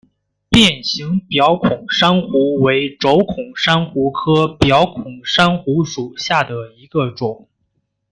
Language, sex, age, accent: Chinese, male, 19-29, 出生地：河北省